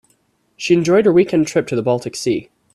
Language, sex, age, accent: English, female, under 19, United States English